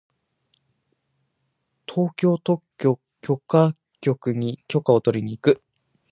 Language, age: Japanese, 19-29